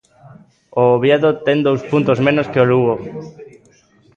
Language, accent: Galician, Atlántico (seseo e gheada)